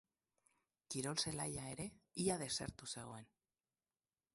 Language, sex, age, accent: Basque, female, 50-59, Mendebalekoa (Araba, Bizkaia, Gipuzkoako mendebaleko herri batzuk)